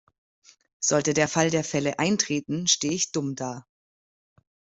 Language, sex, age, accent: German, female, 30-39, Deutschland Deutsch